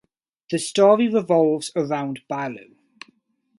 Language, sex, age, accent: English, male, 19-29, England English